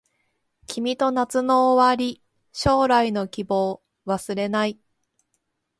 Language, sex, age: Japanese, female, 30-39